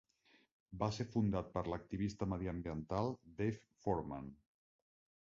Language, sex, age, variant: Catalan, male, 40-49, Central